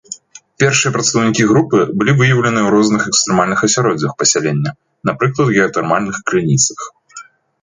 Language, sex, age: Belarusian, male, 19-29